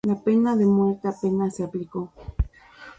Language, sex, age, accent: Spanish, female, 40-49, México